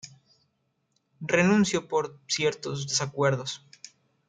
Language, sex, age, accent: Spanish, male, under 19, México